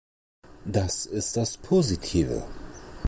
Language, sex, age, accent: German, male, 40-49, Deutschland Deutsch